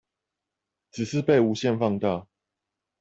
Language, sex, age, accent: Chinese, male, 30-39, 出生地：新北市